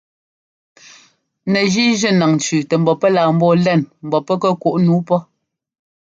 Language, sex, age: Ngomba, female, 30-39